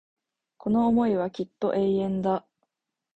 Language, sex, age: Japanese, female, 19-29